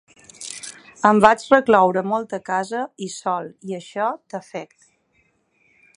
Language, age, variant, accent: Catalan, 30-39, Balear, balear; Palma